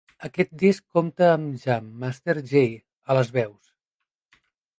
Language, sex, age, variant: Catalan, male, 30-39, Central